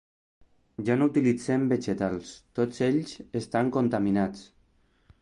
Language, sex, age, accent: Catalan, male, 40-49, valencià